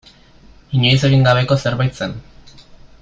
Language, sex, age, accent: Basque, male, 19-29, Mendebalekoa (Araba, Bizkaia, Gipuzkoako mendebaleko herri batzuk)